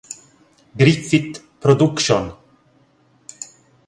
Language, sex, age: Italian, male, 50-59